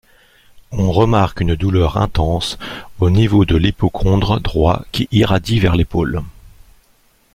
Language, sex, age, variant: French, male, 40-49, Français de métropole